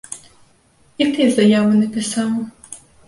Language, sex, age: Belarusian, female, 19-29